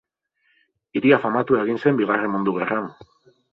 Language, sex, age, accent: Basque, male, 30-39, Mendebalekoa (Araba, Bizkaia, Gipuzkoako mendebaleko herri batzuk)